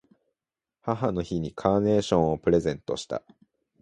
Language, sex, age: Japanese, male, 19-29